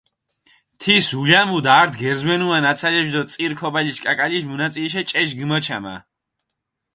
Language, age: Mingrelian, 19-29